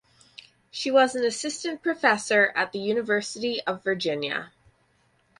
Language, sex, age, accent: English, female, 30-39, Canadian English